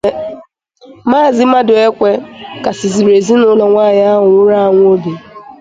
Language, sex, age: Igbo, female, under 19